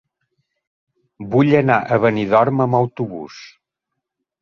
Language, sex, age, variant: Catalan, male, 50-59, Central